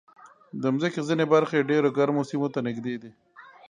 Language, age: Pashto, 40-49